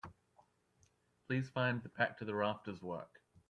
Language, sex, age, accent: English, male, 19-29, Australian English